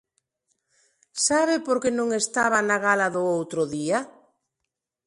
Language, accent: Galician, Neofalante